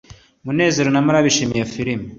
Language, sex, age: Kinyarwanda, male, 30-39